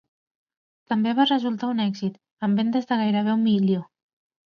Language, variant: Catalan, Central